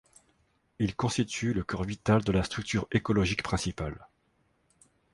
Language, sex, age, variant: French, male, 40-49, Français de métropole